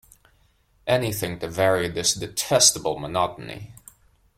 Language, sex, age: English, male, 19-29